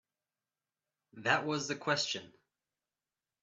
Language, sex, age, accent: English, male, 19-29, United States English